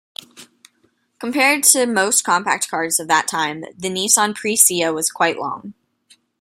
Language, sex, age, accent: English, female, 19-29, United States English